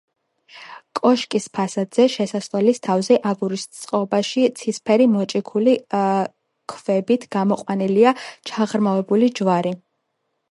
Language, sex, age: Georgian, female, 19-29